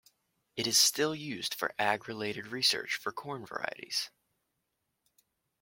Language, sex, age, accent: English, male, 19-29, United States English